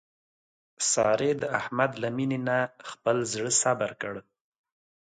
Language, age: Pashto, 30-39